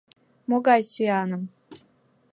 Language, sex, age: Mari, female, 19-29